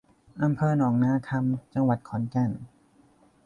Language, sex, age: Thai, male, 19-29